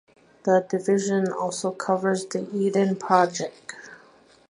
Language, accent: English, United States English